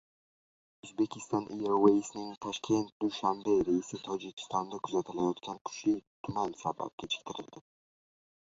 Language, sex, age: Uzbek, male, under 19